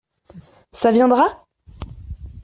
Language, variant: French, Français de métropole